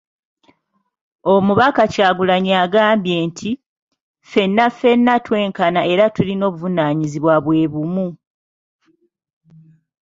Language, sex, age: Ganda, female, 30-39